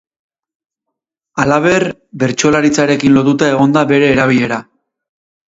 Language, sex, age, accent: Basque, male, 30-39, Erdialdekoa edo Nafarra (Gipuzkoa, Nafarroa)